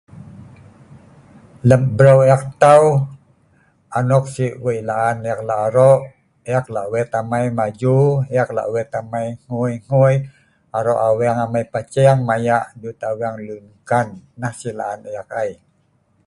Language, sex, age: Sa'ban, male, 50-59